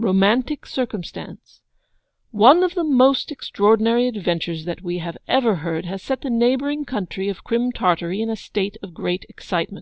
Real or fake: real